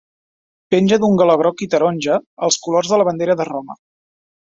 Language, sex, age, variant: Catalan, male, 30-39, Central